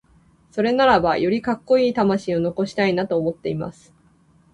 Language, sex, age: Japanese, female, 19-29